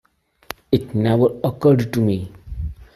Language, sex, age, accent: English, male, 30-39, India and South Asia (India, Pakistan, Sri Lanka)